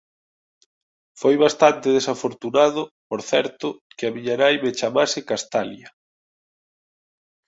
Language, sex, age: Galician, male, 30-39